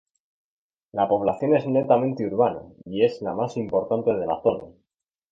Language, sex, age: Spanish, male, 19-29